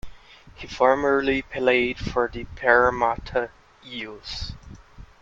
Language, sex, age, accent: English, male, 19-29, United States English